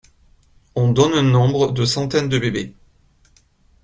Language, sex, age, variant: French, male, 19-29, Français de métropole